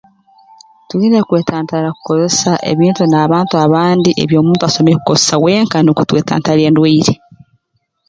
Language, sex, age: Tooro, female, 30-39